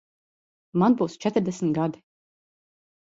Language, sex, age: Latvian, female, 30-39